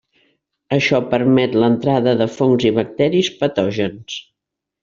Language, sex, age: Catalan, female, 70-79